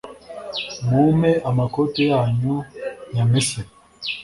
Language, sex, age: Kinyarwanda, male, 19-29